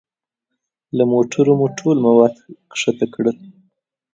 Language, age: Pashto, 19-29